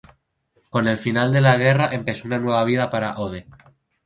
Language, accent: Spanish, España: Islas Canarias